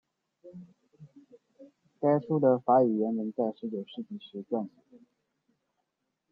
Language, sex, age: Chinese, male, 19-29